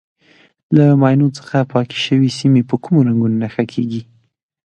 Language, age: Pashto, 19-29